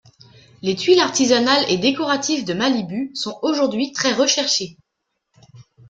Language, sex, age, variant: French, female, 19-29, Français de métropole